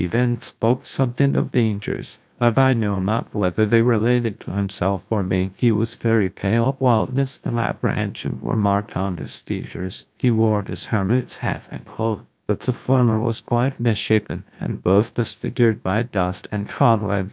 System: TTS, GlowTTS